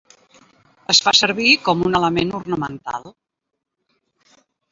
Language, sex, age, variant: Catalan, male, 60-69, Septentrional